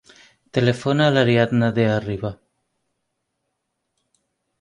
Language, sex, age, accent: Catalan, female, 40-49, valencià